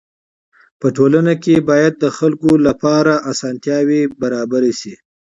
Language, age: Pashto, 30-39